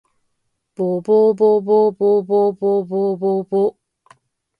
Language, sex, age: Japanese, female, 40-49